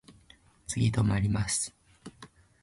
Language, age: Japanese, under 19